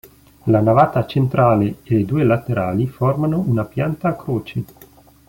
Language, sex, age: Italian, male, 19-29